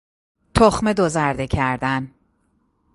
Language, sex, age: Persian, female, 40-49